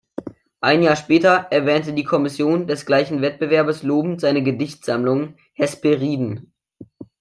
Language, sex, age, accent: German, male, under 19, Deutschland Deutsch